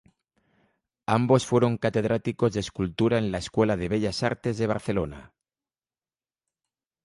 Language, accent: Spanish, España: Centro-Sur peninsular (Madrid, Toledo, Castilla-La Mancha)